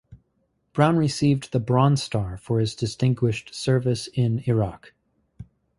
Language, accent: English, United States English